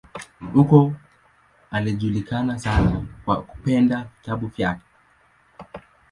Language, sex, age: Swahili, male, 19-29